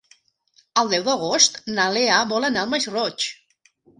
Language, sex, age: Catalan, female, 40-49